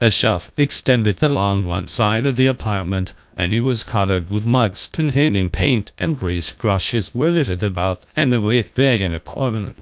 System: TTS, GlowTTS